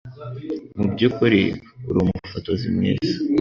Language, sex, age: Kinyarwanda, male, under 19